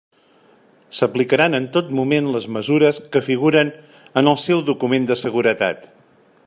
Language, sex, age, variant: Catalan, male, 40-49, Central